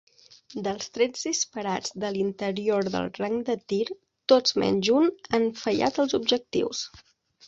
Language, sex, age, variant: Catalan, female, 30-39, Central